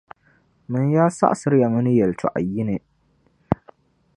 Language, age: Dagbani, 19-29